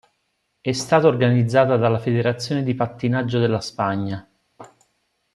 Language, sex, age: Italian, male, 40-49